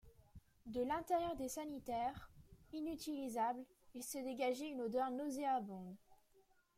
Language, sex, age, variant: French, female, under 19, Français de métropole